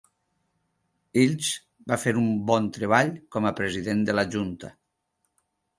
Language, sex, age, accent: Catalan, male, 50-59, valencià